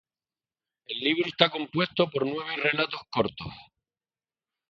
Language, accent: Spanish, España: Islas Canarias